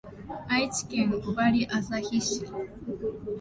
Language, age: Japanese, 19-29